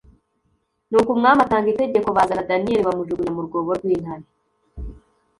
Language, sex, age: Kinyarwanda, female, 19-29